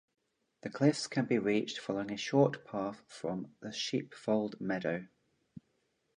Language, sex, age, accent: English, male, 40-49, England English